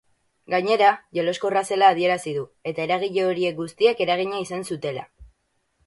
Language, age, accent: Basque, under 19, Batua